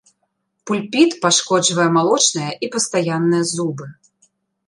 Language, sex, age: Belarusian, female, 30-39